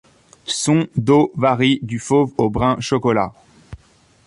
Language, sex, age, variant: French, male, 30-39, Français de métropole